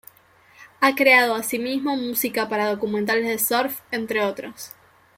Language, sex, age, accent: Spanish, female, 19-29, Rioplatense: Argentina, Uruguay, este de Bolivia, Paraguay